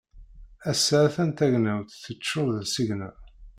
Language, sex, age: Kabyle, male, 50-59